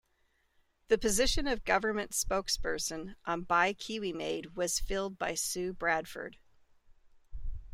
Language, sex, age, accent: English, female, 50-59, United States English